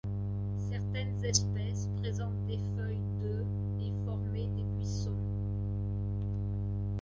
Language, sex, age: French, female, 60-69